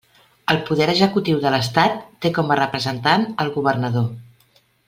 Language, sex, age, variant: Catalan, female, 50-59, Central